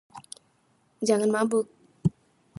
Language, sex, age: Indonesian, female, 19-29